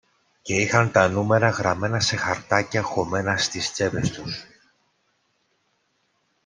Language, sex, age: Greek, male, 30-39